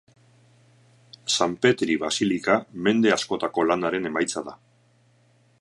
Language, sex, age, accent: Basque, male, 50-59, Erdialdekoa edo Nafarra (Gipuzkoa, Nafarroa)